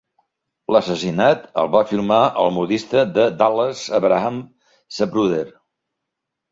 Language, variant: Catalan, Central